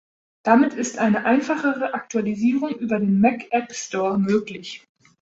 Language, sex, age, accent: German, female, 19-29, Deutschland Deutsch